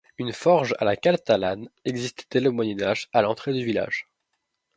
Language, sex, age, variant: French, male, 19-29, Français de métropole